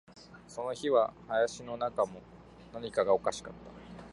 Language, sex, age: Japanese, male, under 19